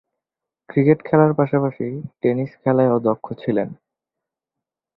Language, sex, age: Bengali, male, 19-29